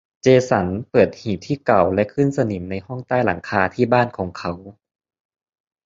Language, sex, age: Thai, male, 19-29